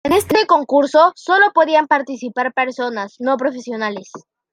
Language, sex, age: Spanish, female, 30-39